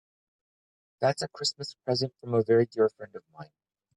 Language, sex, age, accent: English, male, 40-49, United States English